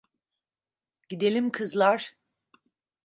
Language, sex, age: Turkish, female, 40-49